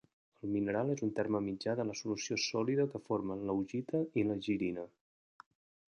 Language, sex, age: Catalan, male, 30-39